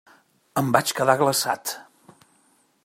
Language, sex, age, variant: Catalan, male, 50-59, Central